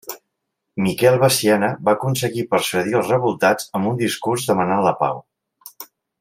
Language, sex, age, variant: Catalan, male, 40-49, Central